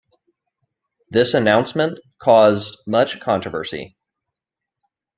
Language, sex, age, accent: English, male, 19-29, United States English